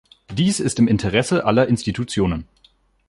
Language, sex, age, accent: German, male, 19-29, Deutschland Deutsch